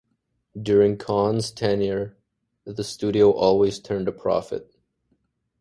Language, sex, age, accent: English, male, 19-29, Canadian English